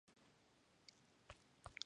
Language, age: Japanese, 19-29